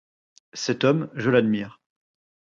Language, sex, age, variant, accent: French, male, 30-39, Français d'Europe, Français de Belgique